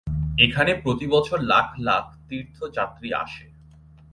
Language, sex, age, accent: Bengali, male, 19-29, Bangladeshi